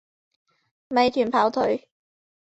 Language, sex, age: Chinese, female, 19-29